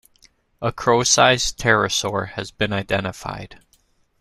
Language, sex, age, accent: English, male, 30-39, United States English